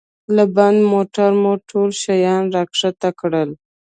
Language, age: Pashto, 19-29